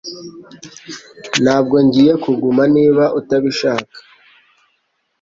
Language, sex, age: Kinyarwanda, male, 19-29